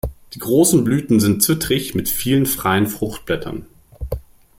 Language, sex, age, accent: German, male, 19-29, Deutschland Deutsch